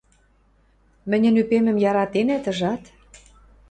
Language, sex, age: Western Mari, female, 40-49